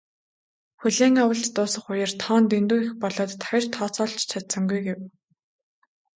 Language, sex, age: Mongolian, female, 19-29